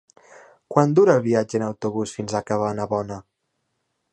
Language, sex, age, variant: Catalan, male, 19-29, Nord-Occidental